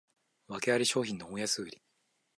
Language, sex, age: Japanese, male, 19-29